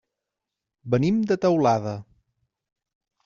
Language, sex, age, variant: Catalan, male, 30-39, Central